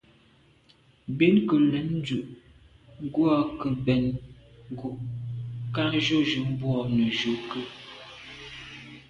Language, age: Medumba, 30-39